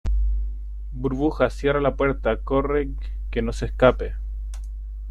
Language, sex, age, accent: Spanish, male, 30-39, Chileno: Chile, Cuyo